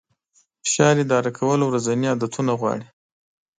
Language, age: Pashto, 19-29